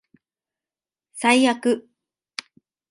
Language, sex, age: Japanese, female, 40-49